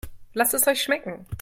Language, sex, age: German, female, 30-39